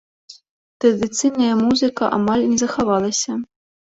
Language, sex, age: Belarusian, female, 30-39